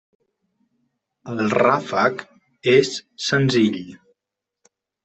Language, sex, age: Catalan, male, 40-49